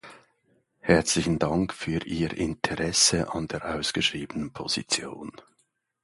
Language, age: German, 50-59